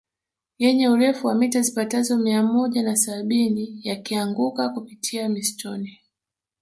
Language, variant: Swahili, Kiswahili cha Bara ya Tanzania